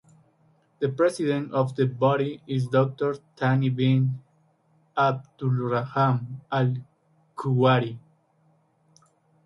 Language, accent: English, West Indies and Bermuda (Bahamas, Bermuda, Jamaica, Trinidad)